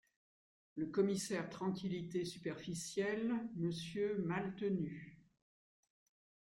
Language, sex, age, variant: French, female, 60-69, Français de métropole